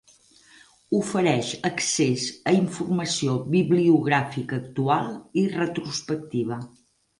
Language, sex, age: Catalan, female, 50-59